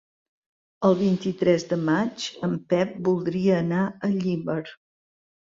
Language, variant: Catalan, Central